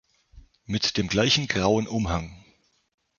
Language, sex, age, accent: German, male, 40-49, Deutschland Deutsch